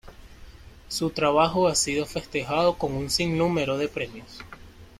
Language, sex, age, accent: Spanish, male, 19-29, Caribe: Cuba, Venezuela, Puerto Rico, República Dominicana, Panamá, Colombia caribeña, México caribeño, Costa del golfo de México